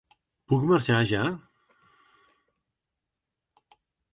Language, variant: Catalan, Central